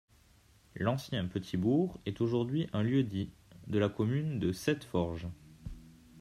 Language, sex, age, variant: French, male, 19-29, Français de métropole